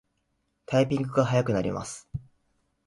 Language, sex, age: Japanese, male, 19-29